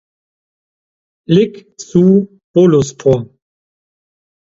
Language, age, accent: German, 40-49, Deutschland Deutsch